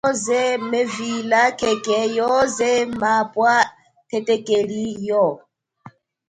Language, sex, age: Chokwe, female, 30-39